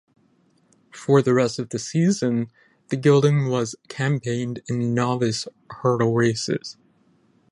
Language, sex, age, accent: English, male, 19-29, United States English